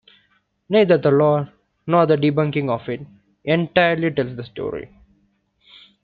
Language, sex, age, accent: English, male, 19-29, India and South Asia (India, Pakistan, Sri Lanka)